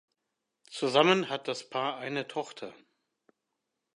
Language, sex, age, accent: German, male, 60-69, Deutschland Deutsch